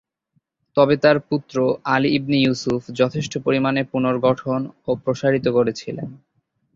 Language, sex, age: Bengali, male, 19-29